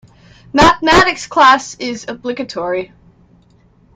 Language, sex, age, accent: English, female, 19-29, United States English